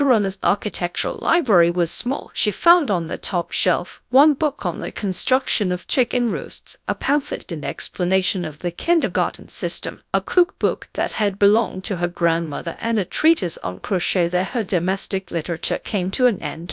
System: TTS, GradTTS